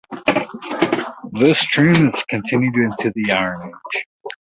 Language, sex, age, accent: English, male, 30-39, United States English